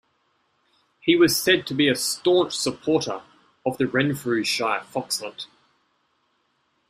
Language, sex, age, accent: English, male, 30-39, Australian English